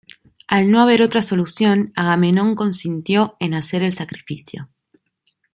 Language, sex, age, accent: Spanish, female, 19-29, Rioplatense: Argentina, Uruguay, este de Bolivia, Paraguay